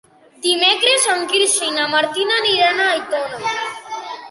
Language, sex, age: Catalan, male, under 19